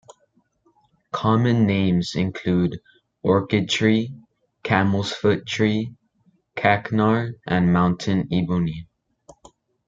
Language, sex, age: English, male, under 19